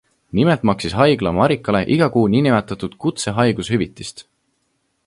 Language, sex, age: Estonian, male, 19-29